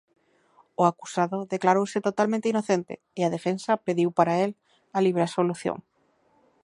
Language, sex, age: Galician, female, 30-39